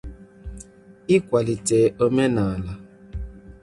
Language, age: Igbo, 30-39